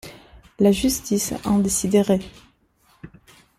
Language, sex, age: French, female, 30-39